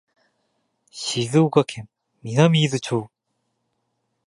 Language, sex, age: Japanese, male, 30-39